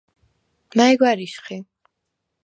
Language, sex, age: Svan, female, 19-29